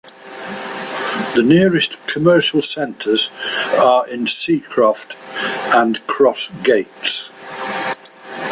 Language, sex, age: English, male, 60-69